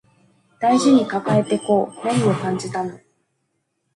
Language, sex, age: Japanese, female, 30-39